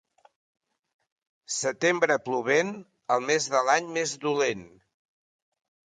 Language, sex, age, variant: Catalan, male, 70-79, Central